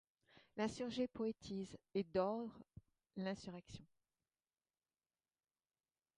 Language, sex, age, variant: French, female, 60-69, Français de métropole